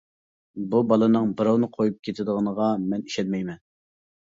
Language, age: Uyghur, 19-29